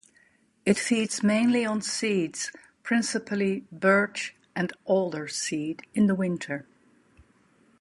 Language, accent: English, England English